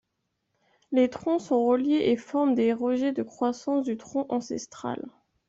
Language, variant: French, Français de métropole